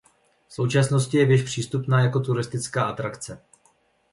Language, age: Czech, 30-39